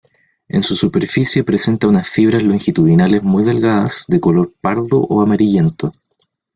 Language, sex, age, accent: Spanish, male, 19-29, Chileno: Chile, Cuyo